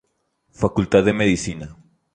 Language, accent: Spanish, México